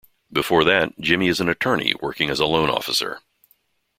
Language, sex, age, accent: English, male, 60-69, United States English